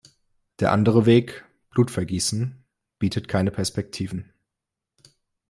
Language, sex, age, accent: German, male, 19-29, Deutschland Deutsch